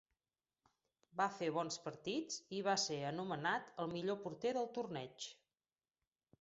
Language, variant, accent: Catalan, Central, central